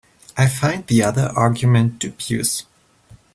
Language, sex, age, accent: English, male, 30-39, England English